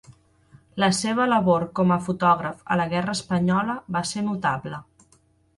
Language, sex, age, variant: Catalan, female, 30-39, Central